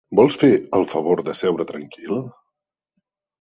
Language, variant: Catalan, Central